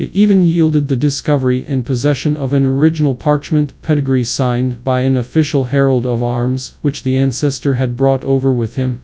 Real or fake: fake